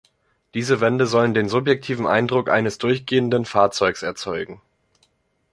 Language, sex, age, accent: German, male, 19-29, Deutschland Deutsch